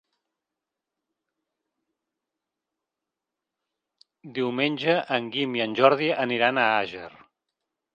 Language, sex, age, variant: Catalan, male, 50-59, Nord-Occidental